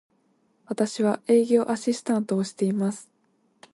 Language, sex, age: Japanese, female, 19-29